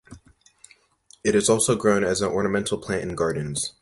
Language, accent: English, United States English